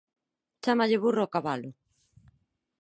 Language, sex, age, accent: Galician, female, 40-49, Normativo (estándar); Neofalante